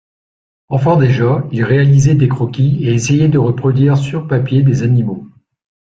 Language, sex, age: French, male, 60-69